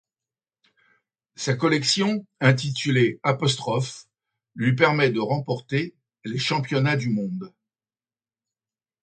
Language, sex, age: French, male, 70-79